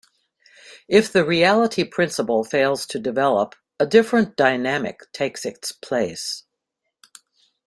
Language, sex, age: English, female, 60-69